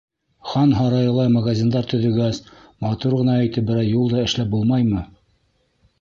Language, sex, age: Bashkir, male, 60-69